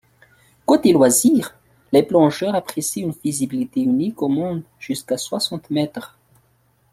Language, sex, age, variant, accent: French, male, 30-39, Français d'Afrique subsaharienne et des îles africaines, Français de Madagascar